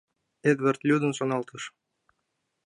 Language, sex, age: Mari, male, 19-29